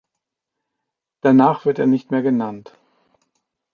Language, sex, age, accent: German, male, 40-49, Deutschland Deutsch